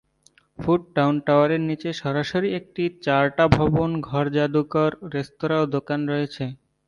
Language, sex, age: Bengali, male, 19-29